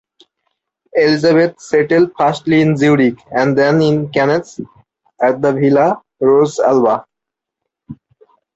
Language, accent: English, India and South Asia (India, Pakistan, Sri Lanka)